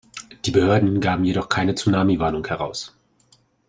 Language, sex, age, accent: German, male, 30-39, Deutschland Deutsch